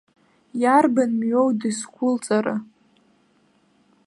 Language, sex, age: Abkhazian, female, under 19